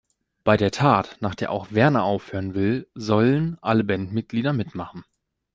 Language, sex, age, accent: German, male, 19-29, Deutschland Deutsch